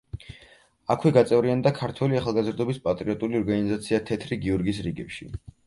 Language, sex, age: Georgian, male, 19-29